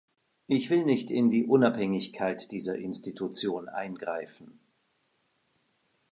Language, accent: German, Schweizerdeutsch